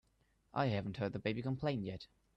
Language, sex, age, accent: English, male, under 19, England English